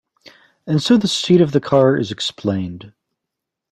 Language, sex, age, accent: English, male, 40-49, United States English